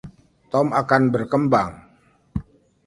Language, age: Indonesian, 50-59